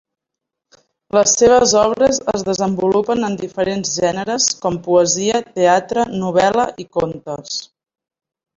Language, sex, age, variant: Catalan, male, 60-69, Septentrional